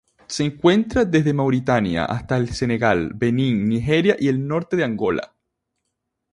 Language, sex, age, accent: Spanish, male, 19-29, Caribe: Cuba, Venezuela, Puerto Rico, República Dominicana, Panamá, Colombia caribeña, México caribeño, Costa del golfo de México